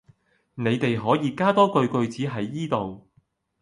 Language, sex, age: Cantonese, male, 30-39